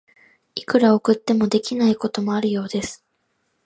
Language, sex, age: Japanese, female, 19-29